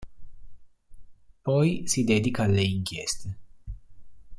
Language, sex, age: Italian, male, 19-29